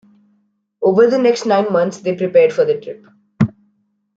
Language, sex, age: English, male, under 19